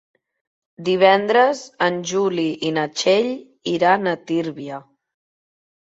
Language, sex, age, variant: Catalan, female, 19-29, Central